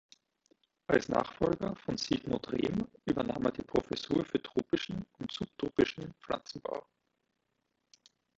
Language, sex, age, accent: German, male, 19-29, Österreichisches Deutsch